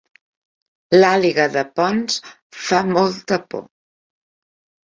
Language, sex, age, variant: Catalan, female, 50-59, Central